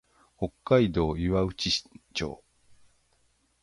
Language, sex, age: Japanese, male, 40-49